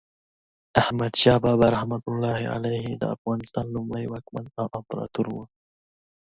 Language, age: Pashto, under 19